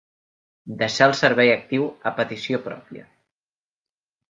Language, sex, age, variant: Catalan, male, under 19, Central